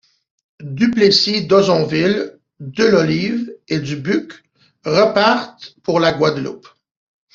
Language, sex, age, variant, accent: French, male, 40-49, Français d'Amérique du Nord, Français du Canada